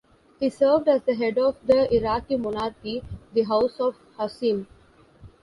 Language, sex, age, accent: English, female, 19-29, India and South Asia (India, Pakistan, Sri Lanka)